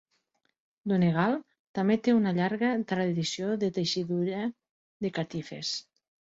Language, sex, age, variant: Catalan, female, 50-59, Septentrional